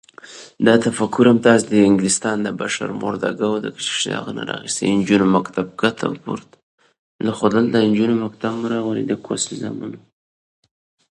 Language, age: Pashto, 19-29